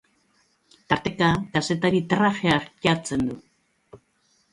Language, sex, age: Basque, female, 50-59